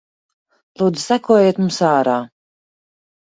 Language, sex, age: Latvian, female, 40-49